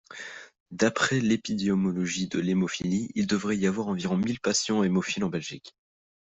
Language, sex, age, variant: French, male, under 19, Français de métropole